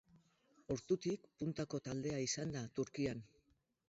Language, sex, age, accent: Basque, female, 60-69, Mendebalekoa (Araba, Bizkaia, Gipuzkoako mendebaleko herri batzuk)